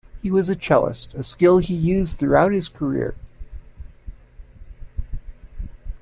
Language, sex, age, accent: English, male, 60-69, United States English